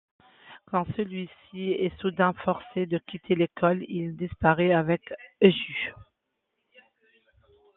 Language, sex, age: French, female, 40-49